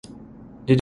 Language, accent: English, India and South Asia (India, Pakistan, Sri Lanka)